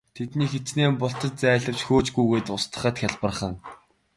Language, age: Mongolian, 19-29